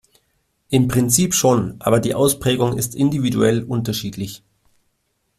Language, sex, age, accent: German, male, 40-49, Deutschland Deutsch